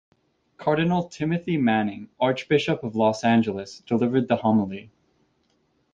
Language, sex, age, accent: English, male, 19-29, United States English